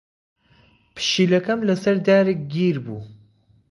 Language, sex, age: Central Kurdish, male, 19-29